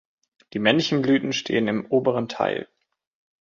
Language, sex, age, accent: German, male, 30-39, Deutschland Deutsch